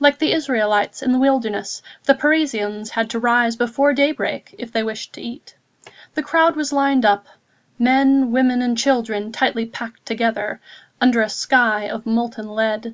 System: none